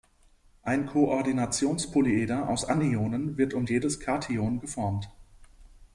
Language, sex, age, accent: German, male, 19-29, Deutschland Deutsch